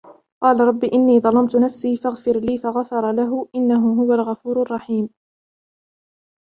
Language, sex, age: Arabic, female, 19-29